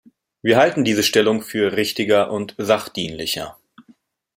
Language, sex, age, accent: German, male, 30-39, Deutschland Deutsch